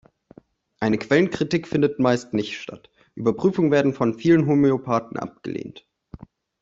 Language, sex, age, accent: German, male, 19-29, Deutschland Deutsch